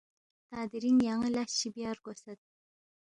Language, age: Balti, 19-29